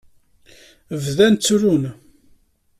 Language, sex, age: Kabyle, male, 40-49